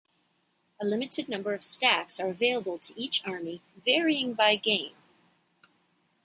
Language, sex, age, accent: English, female, 50-59, United States English